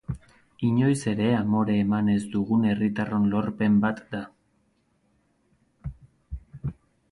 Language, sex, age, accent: Basque, male, 30-39, Mendebalekoa (Araba, Bizkaia, Gipuzkoako mendebaleko herri batzuk)